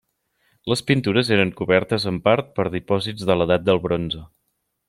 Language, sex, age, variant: Catalan, male, 30-39, Central